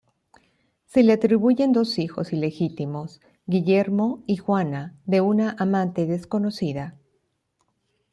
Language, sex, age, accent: Spanish, female, 60-69, Andino-Pacífico: Colombia, Perú, Ecuador, oeste de Bolivia y Venezuela andina